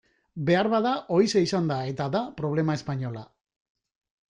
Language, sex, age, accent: Basque, male, 40-49, Mendebalekoa (Araba, Bizkaia, Gipuzkoako mendebaleko herri batzuk)